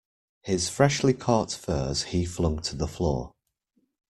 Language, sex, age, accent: English, male, 30-39, England English